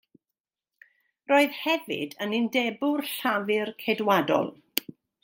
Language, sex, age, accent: Welsh, female, 60-69, Y Deyrnas Unedig Cymraeg